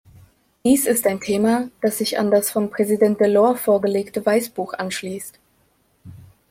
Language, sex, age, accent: German, female, 19-29, Deutschland Deutsch